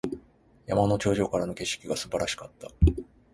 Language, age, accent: Japanese, 30-39, 関西